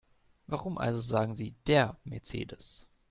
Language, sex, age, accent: German, male, 19-29, Deutschland Deutsch